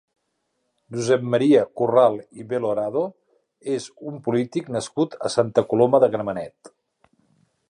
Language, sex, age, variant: Catalan, male, 50-59, Central